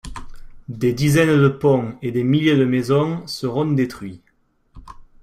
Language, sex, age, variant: French, male, 19-29, Français de métropole